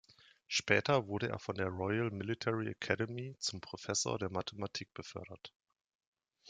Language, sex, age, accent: German, male, 30-39, Deutschland Deutsch